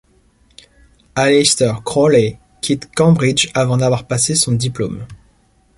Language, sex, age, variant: French, male, 30-39, Français de métropole